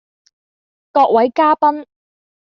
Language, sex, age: Cantonese, female, under 19